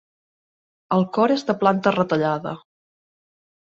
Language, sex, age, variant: Catalan, female, 30-39, Central